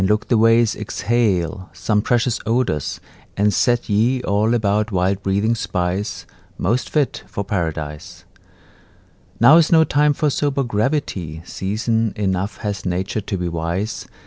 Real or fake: real